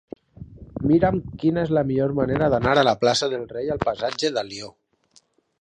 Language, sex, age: Catalan, male, 30-39